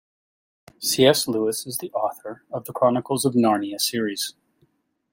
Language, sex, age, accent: English, male, 40-49, United States English